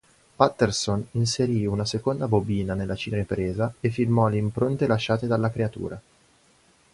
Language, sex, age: Italian, male, 19-29